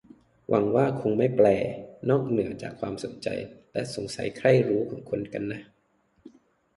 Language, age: Thai, 19-29